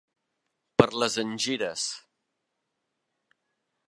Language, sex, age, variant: Catalan, male, 50-59, Nord-Occidental